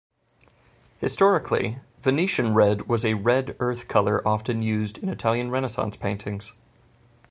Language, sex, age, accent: English, male, 30-39, United States English